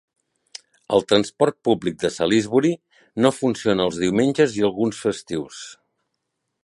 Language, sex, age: Catalan, male, 60-69